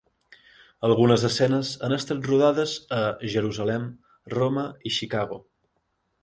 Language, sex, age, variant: Catalan, male, 19-29, Central